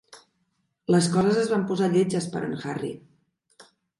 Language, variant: Catalan, Central